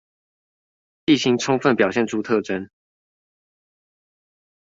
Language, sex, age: Chinese, male, 19-29